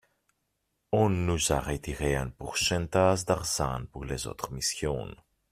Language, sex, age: French, male, 30-39